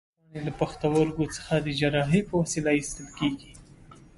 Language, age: Pashto, 30-39